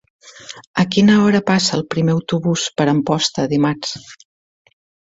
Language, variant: Catalan, Septentrional